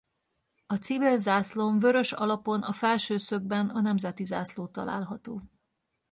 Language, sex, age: Hungarian, female, 40-49